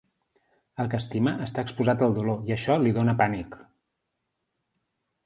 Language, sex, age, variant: Catalan, male, 40-49, Central